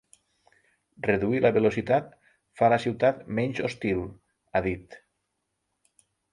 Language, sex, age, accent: Catalan, male, 40-49, Lleidatà